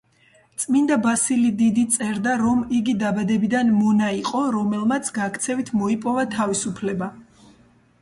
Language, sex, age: Georgian, female, 30-39